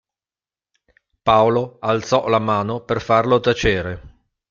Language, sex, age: Italian, male, 50-59